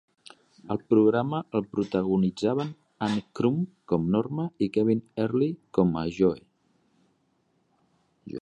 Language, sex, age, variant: Catalan, male, 50-59, Central